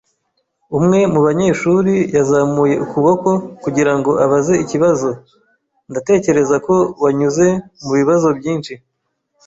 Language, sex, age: Kinyarwanda, male, 30-39